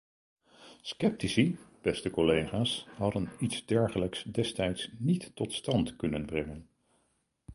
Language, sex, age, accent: Dutch, male, 60-69, Nederlands Nederlands